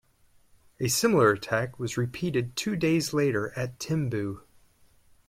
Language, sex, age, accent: English, male, 50-59, United States English